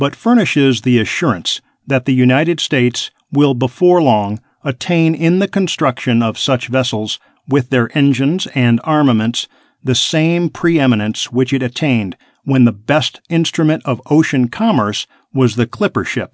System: none